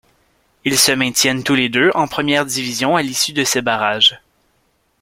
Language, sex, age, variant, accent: French, male, 19-29, Français d'Amérique du Nord, Français du Canada